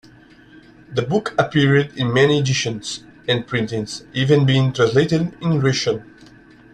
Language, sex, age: English, male, 19-29